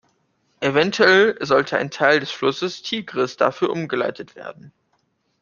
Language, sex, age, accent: German, male, under 19, Deutschland Deutsch